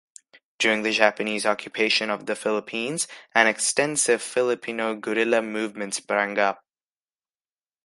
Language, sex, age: English, male, under 19